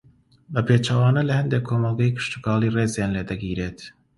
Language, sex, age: Central Kurdish, male, 19-29